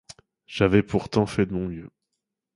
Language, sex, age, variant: French, male, 30-39, Français de métropole